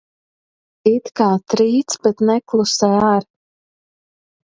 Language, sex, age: Latvian, female, 30-39